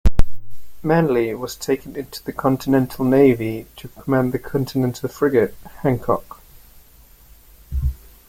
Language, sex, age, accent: English, male, 30-39, England English